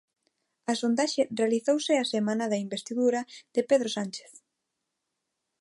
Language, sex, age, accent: Galician, female, 19-29, Neofalante